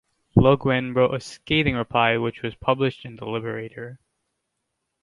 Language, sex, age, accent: English, male, under 19, United States English